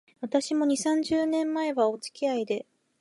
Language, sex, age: Japanese, female, 19-29